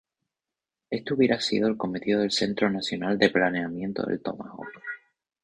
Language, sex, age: Spanish, male, 19-29